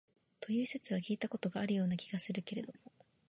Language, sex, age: Japanese, female, under 19